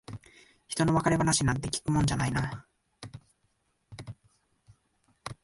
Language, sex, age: Japanese, male, 19-29